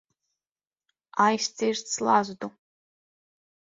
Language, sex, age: Latvian, female, 40-49